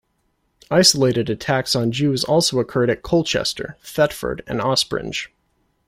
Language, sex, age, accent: English, male, 19-29, United States English